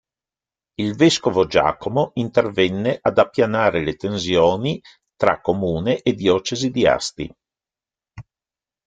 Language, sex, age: Italian, male, 60-69